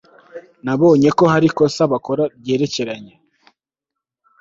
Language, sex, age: Kinyarwanda, male, 19-29